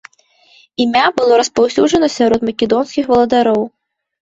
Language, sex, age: Belarusian, female, 19-29